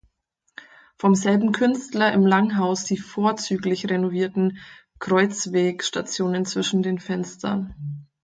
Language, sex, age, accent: German, female, 19-29, Deutschland Deutsch